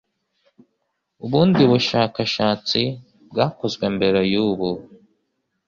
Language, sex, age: Kinyarwanda, male, 19-29